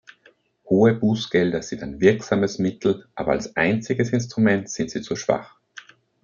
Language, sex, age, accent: German, male, 30-39, Österreichisches Deutsch